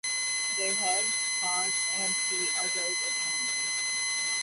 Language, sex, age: English, female, under 19